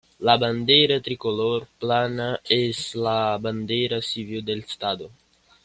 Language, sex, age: Spanish, male, under 19